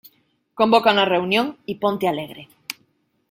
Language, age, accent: Spanish, 30-39, España: Norte peninsular (Asturias, Castilla y León, Cantabria, País Vasco, Navarra, Aragón, La Rioja, Guadalajara, Cuenca)